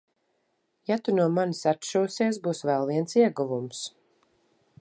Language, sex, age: Latvian, female, 40-49